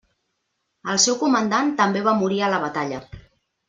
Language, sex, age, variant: Catalan, female, 30-39, Central